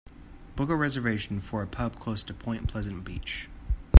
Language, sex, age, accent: English, male, 30-39, United States English